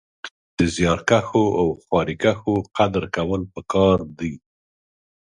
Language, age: Pashto, 60-69